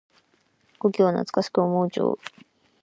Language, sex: Japanese, female